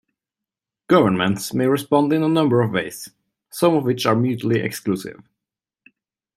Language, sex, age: English, male, 19-29